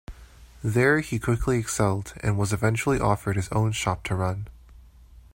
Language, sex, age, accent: English, male, 19-29, Canadian English